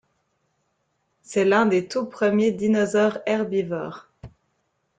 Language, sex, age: French, female, 30-39